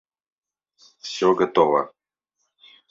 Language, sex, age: Russian, male, 19-29